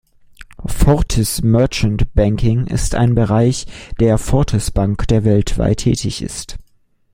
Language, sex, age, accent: German, male, 19-29, Deutschland Deutsch